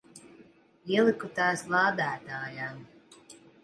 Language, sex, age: Latvian, female, 30-39